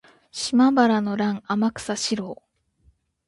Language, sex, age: Japanese, female, 19-29